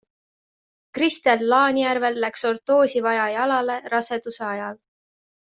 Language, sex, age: Estonian, female, 19-29